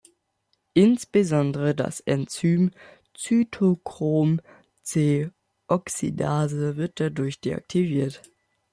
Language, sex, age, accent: German, male, under 19, Deutschland Deutsch